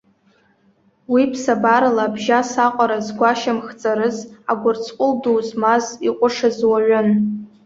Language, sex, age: Abkhazian, female, under 19